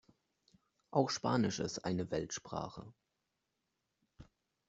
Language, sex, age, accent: German, male, under 19, Deutschland Deutsch